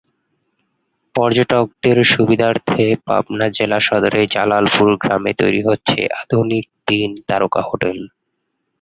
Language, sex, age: Bengali, male, 19-29